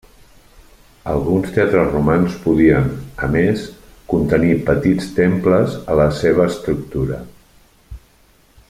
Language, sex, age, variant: Catalan, male, 40-49, Central